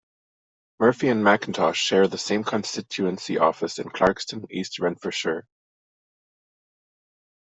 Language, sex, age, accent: English, male, 30-39, Canadian English